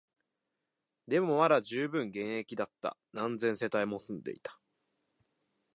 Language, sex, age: Japanese, male, 19-29